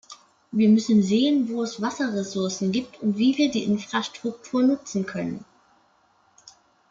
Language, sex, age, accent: German, male, under 19, Deutschland Deutsch